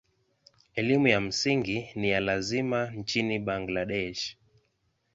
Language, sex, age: Swahili, male, 19-29